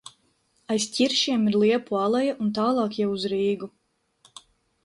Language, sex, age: Latvian, female, 19-29